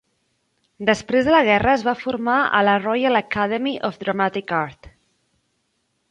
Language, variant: Catalan, Central